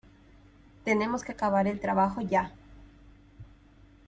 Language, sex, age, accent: Spanish, female, 19-29, Andino-Pacífico: Colombia, Perú, Ecuador, oeste de Bolivia y Venezuela andina